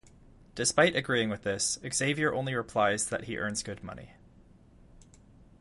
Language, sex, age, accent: English, male, 19-29, Canadian English